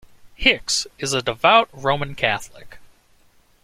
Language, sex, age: English, male, 19-29